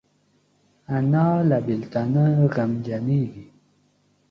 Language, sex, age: Pashto, male, 19-29